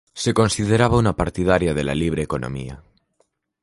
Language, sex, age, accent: Spanish, male, under 19, España: Norte peninsular (Asturias, Castilla y León, Cantabria, País Vasco, Navarra, Aragón, La Rioja, Guadalajara, Cuenca)